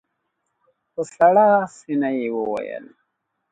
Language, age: Pashto, 30-39